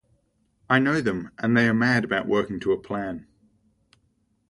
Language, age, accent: English, 19-29, Australian English